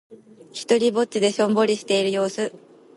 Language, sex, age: Japanese, female, 19-29